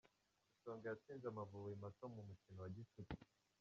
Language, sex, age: Kinyarwanda, male, 19-29